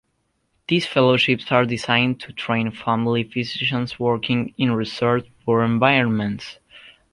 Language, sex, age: English, male, under 19